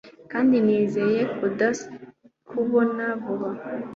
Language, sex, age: Kinyarwanda, female, 19-29